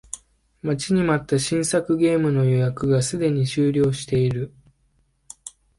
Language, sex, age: Japanese, male, 19-29